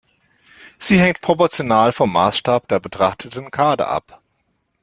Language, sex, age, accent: German, male, 40-49, Deutschland Deutsch